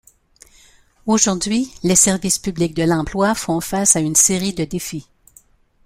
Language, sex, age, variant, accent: French, female, 70-79, Français d'Amérique du Nord, Français du Canada